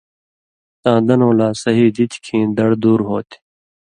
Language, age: Indus Kohistani, 30-39